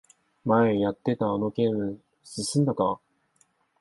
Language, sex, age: Japanese, male, 19-29